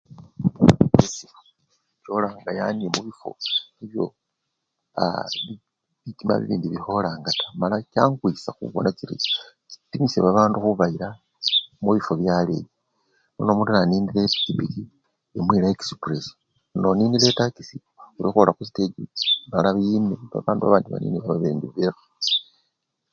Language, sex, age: Luyia, male, 50-59